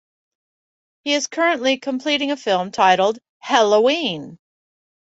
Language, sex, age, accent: English, female, 50-59, United States English